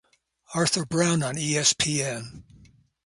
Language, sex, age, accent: English, male, 70-79, United States English